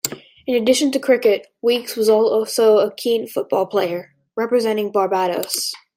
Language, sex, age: English, male, under 19